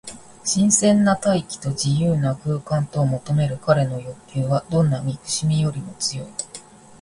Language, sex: Japanese, female